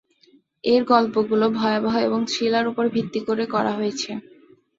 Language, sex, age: Bengali, female, 19-29